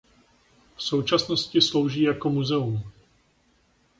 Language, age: Czech, 40-49